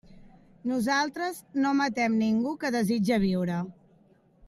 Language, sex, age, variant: Catalan, female, 19-29, Central